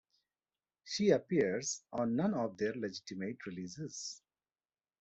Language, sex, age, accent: English, male, 40-49, India and South Asia (India, Pakistan, Sri Lanka)